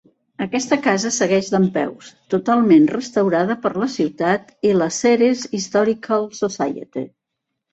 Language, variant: Catalan, Central